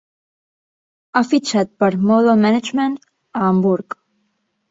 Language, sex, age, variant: Catalan, female, 19-29, Central